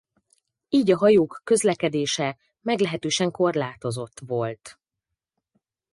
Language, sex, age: Hungarian, female, 40-49